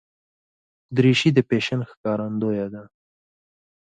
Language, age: Pashto, 19-29